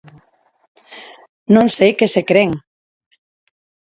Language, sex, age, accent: Galician, female, 40-49, Neofalante